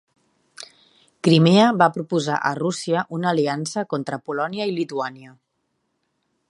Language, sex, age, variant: Catalan, female, 30-39, Central